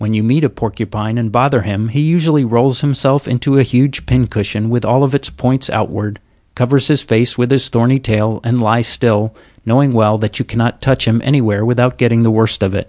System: none